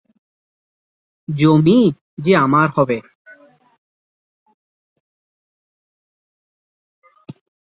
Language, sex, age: Bengali, male, 19-29